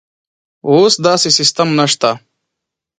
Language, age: Pashto, 19-29